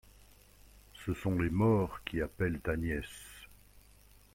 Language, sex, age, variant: French, male, 50-59, Français de métropole